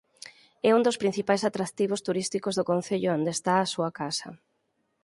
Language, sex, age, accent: Galician, female, 40-49, Oriental (común en zona oriental)